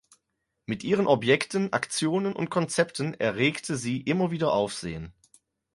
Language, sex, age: German, male, 30-39